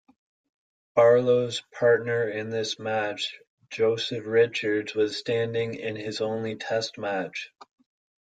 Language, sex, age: English, male, 30-39